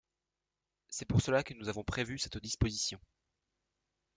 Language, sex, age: French, male, 19-29